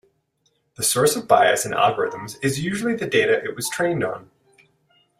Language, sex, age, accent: English, male, 30-39, Canadian English